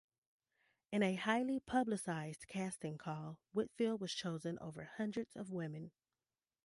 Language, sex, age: English, female, 30-39